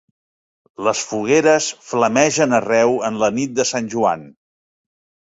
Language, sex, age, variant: Catalan, male, 60-69, Central